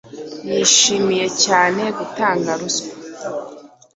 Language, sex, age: Kinyarwanda, female, 19-29